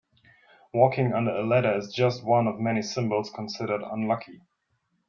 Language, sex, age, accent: English, male, 30-39, United States English